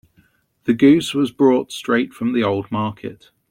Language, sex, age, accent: English, male, 30-39, England English